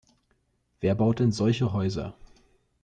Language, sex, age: German, male, 19-29